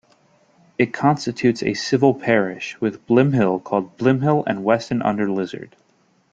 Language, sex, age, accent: English, male, 19-29, United States English